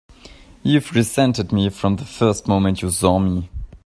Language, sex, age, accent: English, male, 19-29, United States English